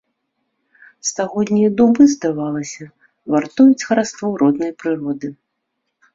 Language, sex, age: Belarusian, female, 40-49